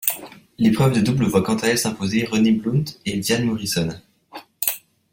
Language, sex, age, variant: French, male, 19-29, Français de métropole